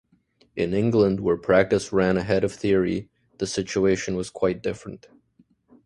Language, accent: English, Canadian English